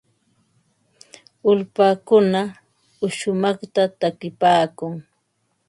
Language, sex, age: Ambo-Pasco Quechua, female, 60-69